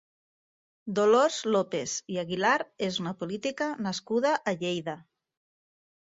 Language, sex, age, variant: Catalan, female, 30-39, Nord-Occidental